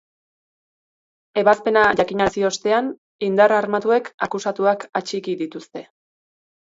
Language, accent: Basque, Erdialdekoa edo Nafarra (Gipuzkoa, Nafarroa)